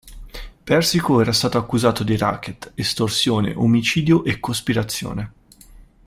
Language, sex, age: Italian, male, 19-29